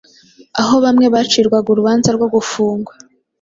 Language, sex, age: Kinyarwanda, female, 19-29